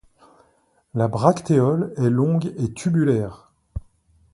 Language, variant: French, Français de métropole